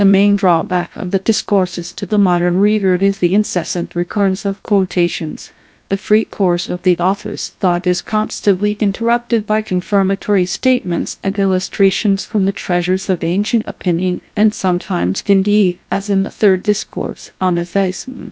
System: TTS, GlowTTS